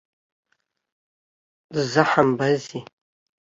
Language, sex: Abkhazian, female